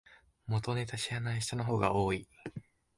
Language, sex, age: Japanese, male, under 19